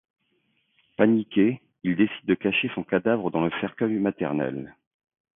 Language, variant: French, Français de métropole